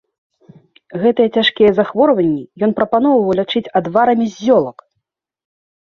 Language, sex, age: Belarusian, female, 30-39